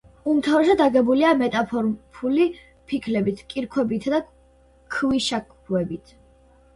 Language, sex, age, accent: Georgian, female, under 19, მშვიდი